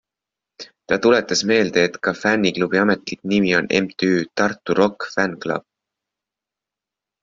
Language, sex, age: Estonian, male, 19-29